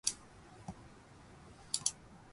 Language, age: Japanese, 30-39